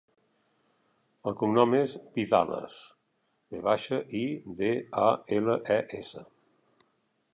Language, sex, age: Catalan, male, 60-69